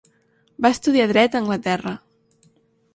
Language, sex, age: Catalan, female, 19-29